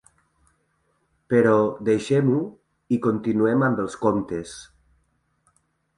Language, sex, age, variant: Catalan, male, 30-39, Nord-Occidental